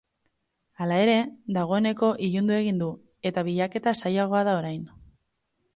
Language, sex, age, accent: Basque, female, 19-29, Mendebalekoa (Araba, Bizkaia, Gipuzkoako mendebaleko herri batzuk)